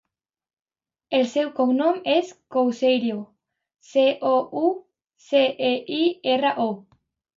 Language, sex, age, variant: Catalan, female, under 19, Alacantí